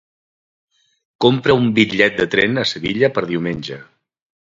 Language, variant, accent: Catalan, Septentrional, septentrional